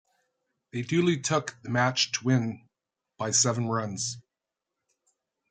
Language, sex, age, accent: English, male, 60-69, Canadian English